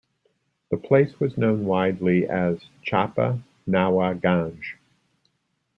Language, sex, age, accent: English, male, 60-69, United States English